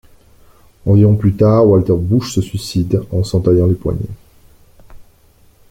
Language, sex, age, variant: French, male, 30-39, Français de métropole